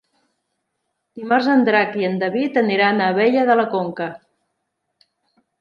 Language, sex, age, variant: Catalan, female, 40-49, Central